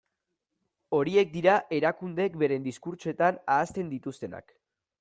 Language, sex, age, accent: Basque, male, 19-29, Mendebalekoa (Araba, Bizkaia, Gipuzkoako mendebaleko herri batzuk)